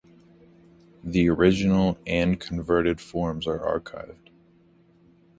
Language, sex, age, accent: English, male, 19-29, United States English